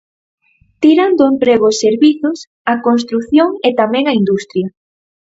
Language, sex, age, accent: Galician, female, under 19, Normativo (estándar)